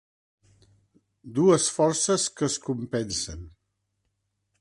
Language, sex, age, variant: Catalan, male, 70-79, Central